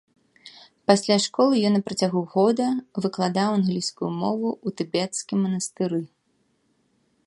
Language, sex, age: Belarusian, female, 30-39